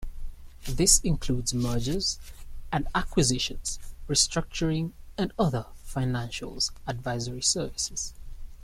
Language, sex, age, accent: English, male, 19-29, England English